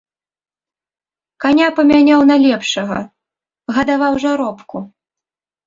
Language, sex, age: Belarusian, female, 19-29